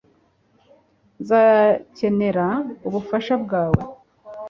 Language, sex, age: Kinyarwanda, female, 40-49